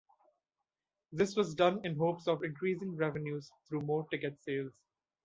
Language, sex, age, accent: English, male, 19-29, India and South Asia (India, Pakistan, Sri Lanka)